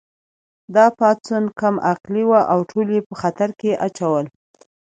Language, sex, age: Pashto, female, 19-29